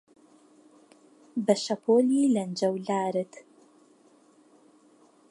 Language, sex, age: Central Kurdish, female, 19-29